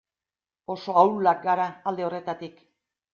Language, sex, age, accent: Basque, female, 60-69, Erdialdekoa edo Nafarra (Gipuzkoa, Nafarroa)